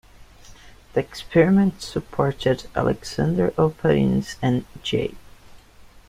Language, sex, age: English, male, 19-29